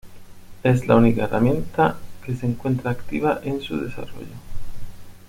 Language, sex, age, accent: Spanish, male, 40-49, España: Sur peninsular (Andalucia, Extremadura, Murcia)